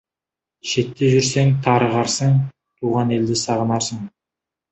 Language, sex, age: Kazakh, male, 19-29